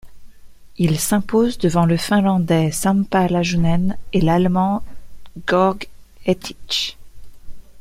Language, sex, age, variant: French, female, 40-49, Français de métropole